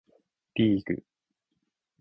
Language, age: Japanese, 19-29